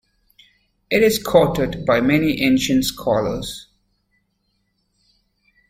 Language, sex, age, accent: English, male, 30-39, United States English